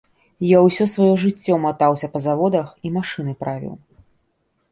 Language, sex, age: Belarusian, female, 30-39